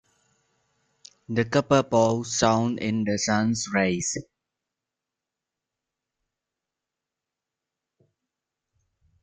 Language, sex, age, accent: English, male, 19-29, United States English